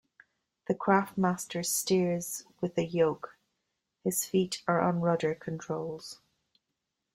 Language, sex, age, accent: English, female, 50-59, Irish English